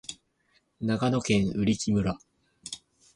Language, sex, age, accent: Japanese, male, 19-29, 標準語